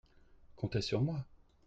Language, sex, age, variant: French, male, 30-39, Français de métropole